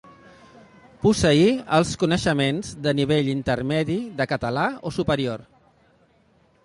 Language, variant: Catalan, Central